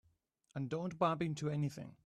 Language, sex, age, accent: English, male, 40-49, England English